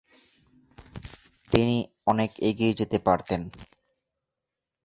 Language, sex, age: Bengali, male, 19-29